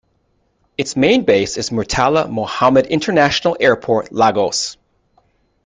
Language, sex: English, male